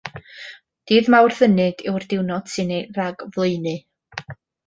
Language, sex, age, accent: Welsh, female, 19-29, Y Deyrnas Unedig Cymraeg